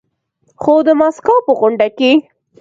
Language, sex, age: Pashto, female, 19-29